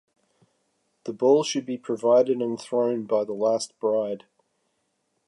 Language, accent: English, Australian English